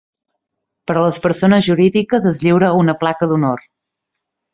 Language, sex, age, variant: Catalan, female, 30-39, Central